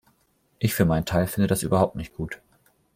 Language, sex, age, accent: German, male, 19-29, Deutschland Deutsch